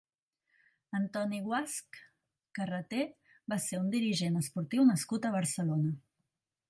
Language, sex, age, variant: Catalan, female, 40-49, Central